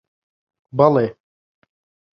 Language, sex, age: Central Kurdish, male, 19-29